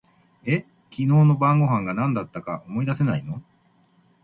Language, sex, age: Japanese, male, 50-59